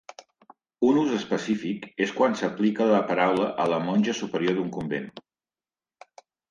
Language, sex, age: Catalan, male, 50-59